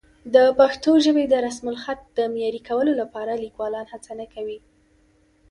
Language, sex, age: Pashto, female, under 19